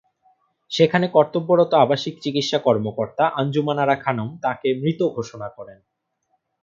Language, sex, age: Bengali, male, 19-29